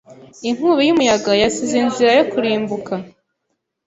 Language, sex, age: Kinyarwanda, female, 19-29